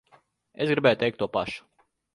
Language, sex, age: Latvian, male, 30-39